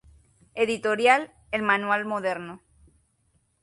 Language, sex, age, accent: Spanish, female, 19-29, América central; Caribe: Cuba, Venezuela, Puerto Rico, República Dominicana, Panamá, Colombia caribeña, México caribeño, Costa del golfo de México